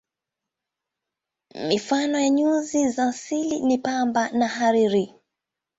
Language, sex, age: Swahili, female, 19-29